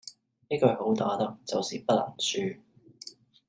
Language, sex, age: Cantonese, male, 19-29